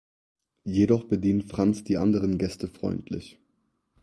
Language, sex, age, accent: German, male, 19-29, Deutschland Deutsch